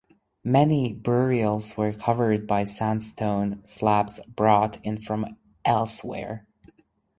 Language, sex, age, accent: English, male, 19-29, United States English